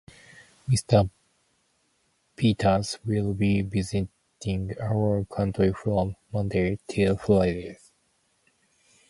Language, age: English, 30-39